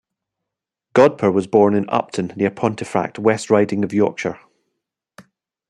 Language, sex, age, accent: English, male, 40-49, Scottish English